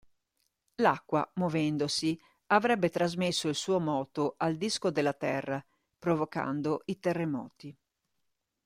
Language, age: Italian, 50-59